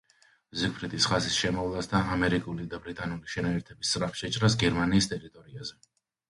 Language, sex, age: Georgian, male, 30-39